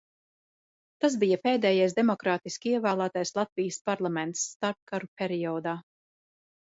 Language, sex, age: Latvian, female, 40-49